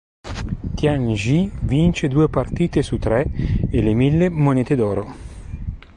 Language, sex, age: Italian, male, 50-59